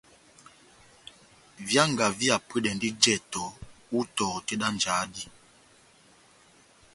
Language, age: Batanga, 40-49